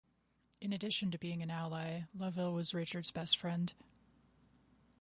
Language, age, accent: English, 30-39, United States English